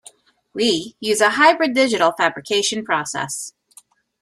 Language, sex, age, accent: English, female, 40-49, United States English